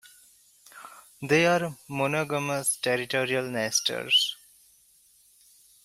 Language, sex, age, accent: English, male, 19-29, India and South Asia (India, Pakistan, Sri Lanka)